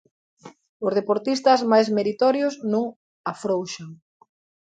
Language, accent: Galician, Normativo (estándar)